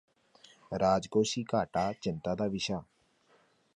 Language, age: Punjabi, 30-39